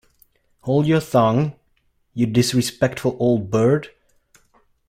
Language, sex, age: English, male, 30-39